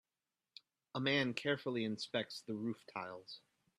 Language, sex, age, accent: English, male, 30-39, United States English